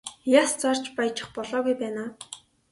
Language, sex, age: Mongolian, female, 19-29